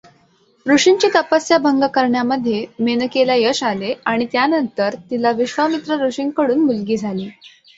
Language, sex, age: Marathi, female, under 19